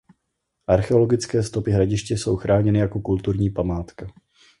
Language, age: Czech, 30-39